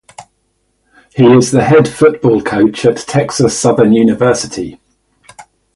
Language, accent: English, England English